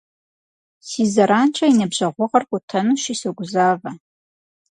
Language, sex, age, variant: Kabardian, female, 30-39, Адыгэбзэ (Къэбэрдей, Кирил, Урысей)